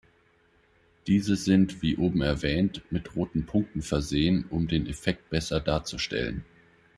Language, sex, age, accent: German, male, 40-49, Deutschland Deutsch